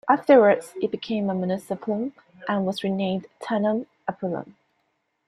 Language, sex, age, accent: English, female, 19-29, Singaporean English